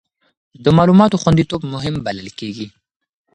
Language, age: Pashto, 19-29